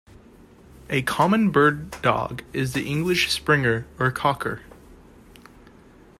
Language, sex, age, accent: English, male, under 19, United States English